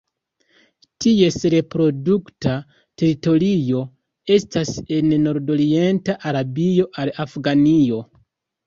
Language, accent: Esperanto, Internacia